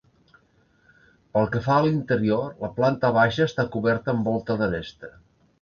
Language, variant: Catalan, Central